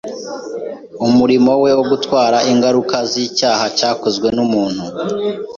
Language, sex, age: Kinyarwanda, male, 19-29